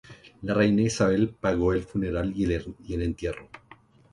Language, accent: Spanish, Andino-Pacífico: Colombia, Perú, Ecuador, oeste de Bolivia y Venezuela andina